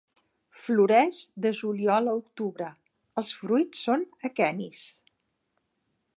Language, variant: Catalan, Central